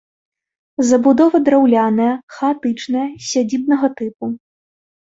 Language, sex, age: Belarusian, female, 30-39